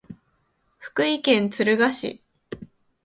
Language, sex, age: Japanese, female, 19-29